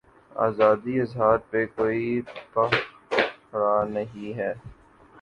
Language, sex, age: Urdu, male, 19-29